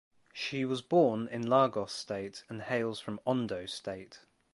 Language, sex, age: English, male, 19-29